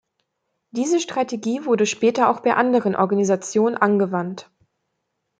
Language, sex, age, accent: German, female, 19-29, Deutschland Deutsch